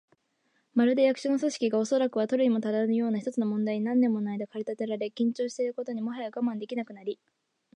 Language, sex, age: Japanese, female, under 19